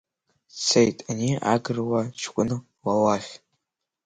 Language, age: Abkhazian, under 19